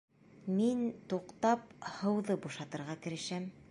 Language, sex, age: Bashkir, female, 30-39